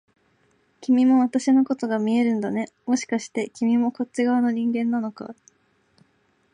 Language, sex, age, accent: Japanese, female, 19-29, 東京